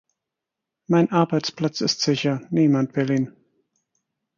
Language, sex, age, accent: German, male, 30-39, Deutschland Deutsch